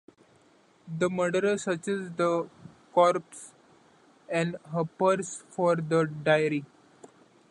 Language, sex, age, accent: English, male, 19-29, India and South Asia (India, Pakistan, Sri Lanka)